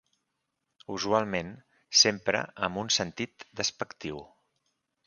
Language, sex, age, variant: Catalan, male, 40-49, Central